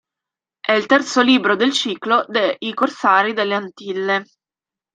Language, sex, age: Italian, female, 19-29